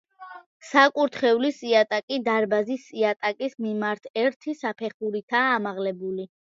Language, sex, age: Georgian, female, under 19